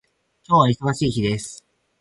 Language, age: Japanese, 19-29